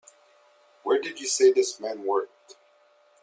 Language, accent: English, United States English